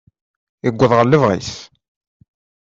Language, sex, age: Kabyle, male, 30-39